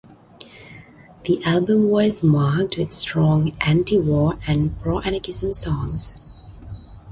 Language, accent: English, India and South Asia (India, Pakistan, Sri Lanka)